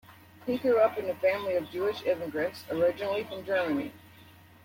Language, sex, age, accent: English, female, 40-49, United States English